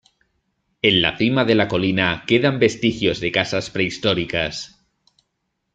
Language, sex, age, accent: Spanish, male, 30-39, España: Norte peninsular (Asturias, Castilla y León, Cantabria, País Vasco, Navarra, Aragón, La Rioja, Guadalajara, Cuenca)